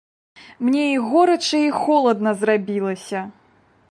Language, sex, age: Belarusian, female, 19-29